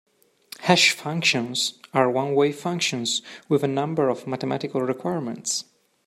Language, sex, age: English, male, 30-39